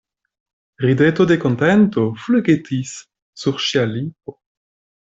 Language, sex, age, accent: Esperanto, male, 19-29, Internacia